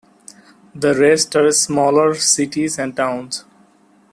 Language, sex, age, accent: English, male, 19-29, India and South Asia (India, Pakistan, Sri Lanka)